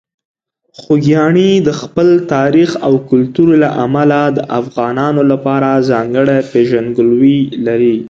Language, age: Pashto, 19-29